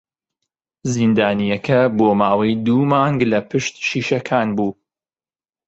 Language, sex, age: Central Kurdish, male, 19-29